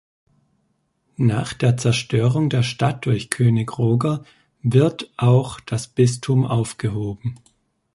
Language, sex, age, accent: German, male, 30-39, Deutschland Deutsch